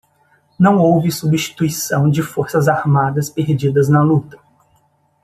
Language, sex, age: Portuguese, male, 30-39